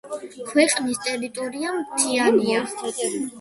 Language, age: Georgian, 30-39